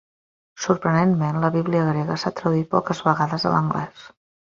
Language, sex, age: Catalan, female, 40-49